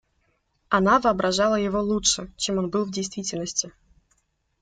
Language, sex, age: Russian, female, 19-29